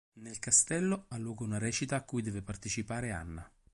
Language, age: Italian, 30-39